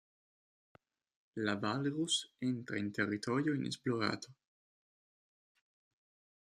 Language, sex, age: Italian, male, 19-29